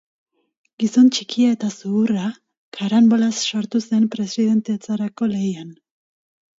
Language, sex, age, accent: Basque, female, 30-39, Mendebalekoa (Araba, Bizkaia, Gipuzkoako mendebaleko herri batzuk)